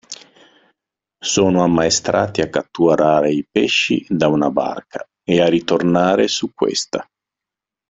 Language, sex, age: Italian, male, 40-49